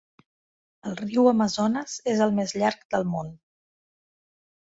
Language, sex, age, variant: Catalan, female, 40-49, Central